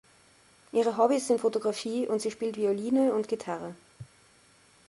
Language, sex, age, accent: German, female, 30-39, Österreichisches Deutsch